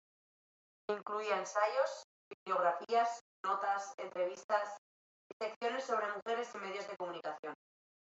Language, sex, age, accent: Spanish, female, 19-29, España: Norte peninsular (Asturias, Castilla y León, Cantabria, País Vasco, Navarra, Aragón, La Rioja, Guadalajara, Cuenca)